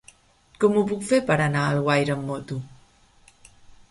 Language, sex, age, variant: Catalan, female, 30-39, Central